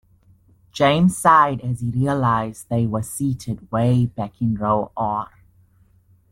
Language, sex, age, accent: English, male, 19-29, Southern African (South Africa, Zimbabwe, Namibia)